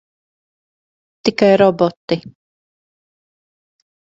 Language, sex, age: Latvian, female, 50-59